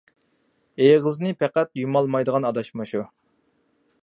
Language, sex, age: Uyghur, male, 30-39